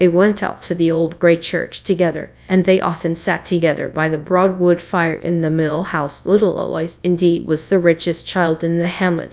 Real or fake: fake